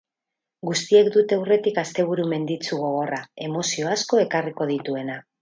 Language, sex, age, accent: Basque, female, 50-59, Mendebalekoa (Araba, Bizkaia, Gipuzkoako mendebaleko herri batzuk)